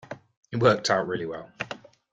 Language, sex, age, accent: English, male, 30-39, England English